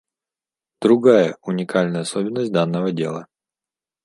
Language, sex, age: Russian, male, 40-49